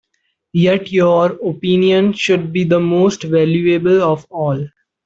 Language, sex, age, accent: English, male, under 19, United States English